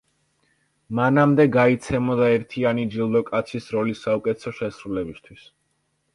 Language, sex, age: Georgian, male, under 19